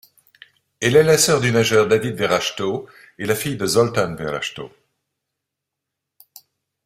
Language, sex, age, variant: French, male, 60-69, Français de métropole